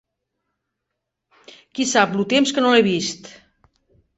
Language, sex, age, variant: Catalan, female, 50-59, Central